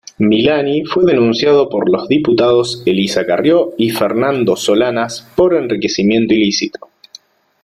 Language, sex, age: Spanish, male, 30-39